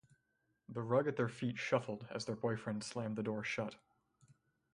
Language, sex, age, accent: English, male, 19-29, United States English